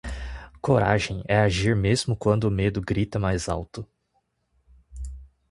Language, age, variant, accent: Portuguese, 19-29, Portuguese (Brasil), Paulista